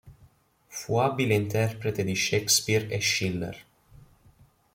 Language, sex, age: Italian, male, 19-29